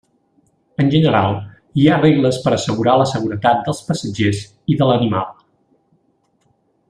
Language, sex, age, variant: Catalan, male, 50-59, Central